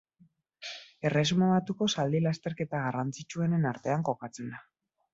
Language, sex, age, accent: Basque, female, 30-39, Mendebalekoa (Araba, Bizkaia, Gipuzkoako mendebaleko herri batzuk)